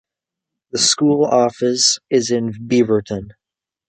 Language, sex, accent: English, male, United States English